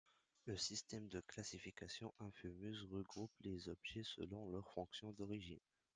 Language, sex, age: French, male, 19-29